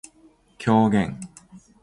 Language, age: Japanese, 40-49